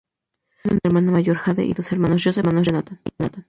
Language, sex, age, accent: Spanish, female, 19-29, México